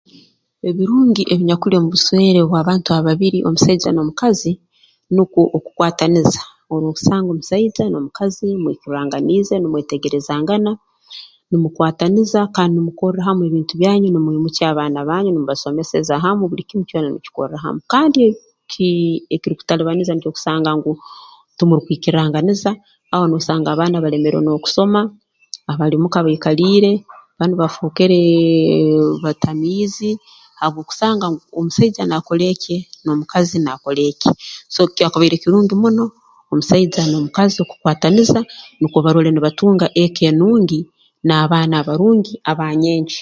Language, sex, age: Tooro, female, 50-59